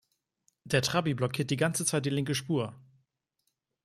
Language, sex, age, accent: German, male, 19-29, Deutschland Deutsch